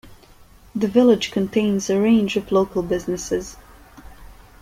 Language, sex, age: English, female, 19-29